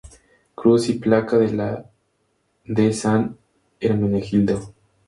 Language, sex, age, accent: Spanish, male, 19-29, México